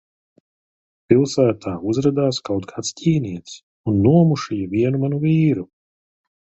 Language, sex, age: Latvian, male, 30-39